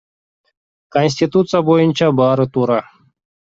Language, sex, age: Kyrgyz, male, 40-49